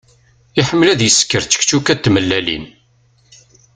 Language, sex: Kabyle, male